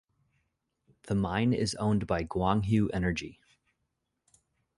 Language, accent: English, United States English